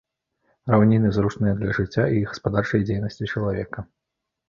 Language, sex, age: Belarusian, male, 30-39